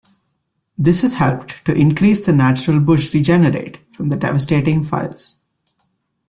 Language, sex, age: English, male, 19-29